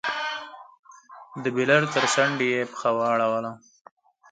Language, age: Pashto, 30-39